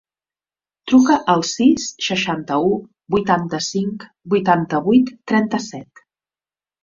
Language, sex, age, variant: Catalan, female, 50-59, Central